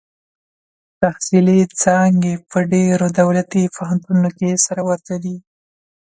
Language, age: Pashto, 19-29